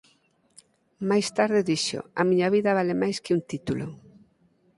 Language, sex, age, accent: Galician, female, 50-59, Normativo (estándar)